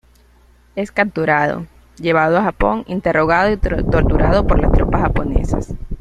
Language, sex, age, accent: Spanish, female, 19-29, Caribe: Cuba, Venezuela, Puerto Rico, República Dominicana, Panamá, Colombia caribeña, México caribeño, Costa del golfo de México